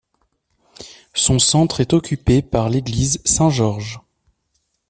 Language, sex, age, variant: French, male, 30-39, Français de métropole